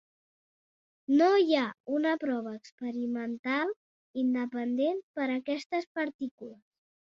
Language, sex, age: Catalan, female, 60-69